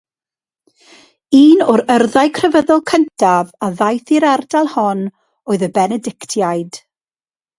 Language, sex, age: Welsh, female, 40-49